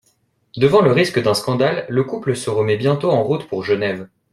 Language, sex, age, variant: French, male, 19-29, Français de métropole